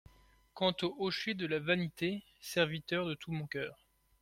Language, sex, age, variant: French, male, 19-29, Français de métropole